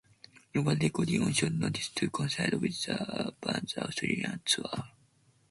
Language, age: English, under 19